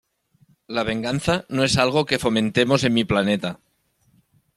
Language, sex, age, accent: Spanish, male, 30-39, España: Norte peninsular (Asturias, Castilla y León, Cantabria, País Vasco, Navarra, Aragón, La Rioja, Guadalajara, Cuenca)